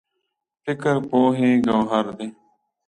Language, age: Pashto, 19-29